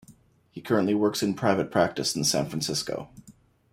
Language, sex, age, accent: English, male, 30-39, United States English